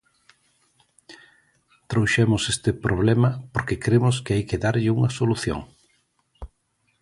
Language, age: Galician, 50-59